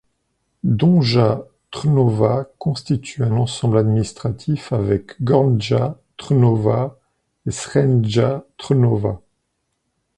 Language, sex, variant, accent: French, male, Français d'Europe, Français de Suisse